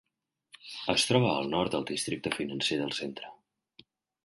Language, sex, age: Catalan, male, 19-29